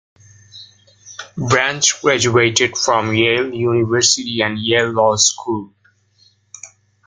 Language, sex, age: English, male, 19-29